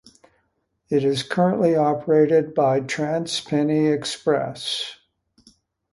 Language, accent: English, United States English